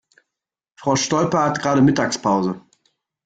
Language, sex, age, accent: German, male, 19-29, Deutschland Deutsch